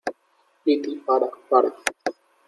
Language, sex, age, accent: Spanish, male, 19-29, España: Norte peninsular (Asturias, Castilla y León, Cantabria, País Vasco, Navarra, Aragón, La Rioja, Guadalajara, Cuenca)